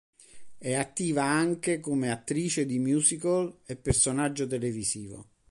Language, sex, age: Italian, male, 60-69